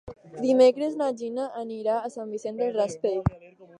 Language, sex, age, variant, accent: Catalan, female, under 19, Alacantí, valencià